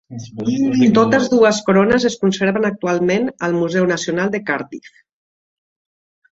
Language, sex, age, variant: Catalan, female, 50-59, Central